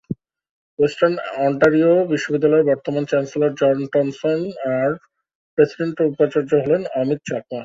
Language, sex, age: Bengali, male, 30-39